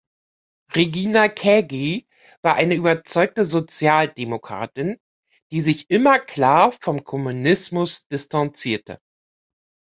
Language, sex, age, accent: German, female, 50-59, Deutschland Deutsch